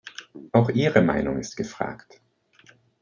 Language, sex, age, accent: German, male, 30-39, Österreichisches Deutsch